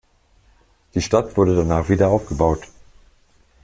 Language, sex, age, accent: German, male, 40-49, Deutschland Deutsch